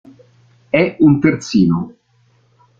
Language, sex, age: Italian, male, 50-59